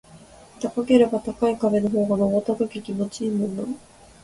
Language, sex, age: Japanese, female, 19-29